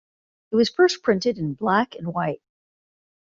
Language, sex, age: English, female, 50-59